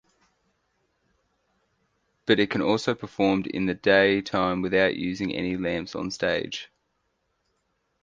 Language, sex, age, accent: English, male, 19-29, Australian English